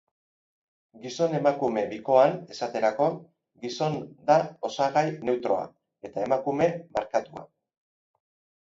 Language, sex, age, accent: Basque, male, 50-59, Erdialdekoa edo Nafarra (Gipuzkoa, Nafarroa)